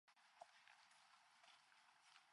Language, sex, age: English, female, 19-29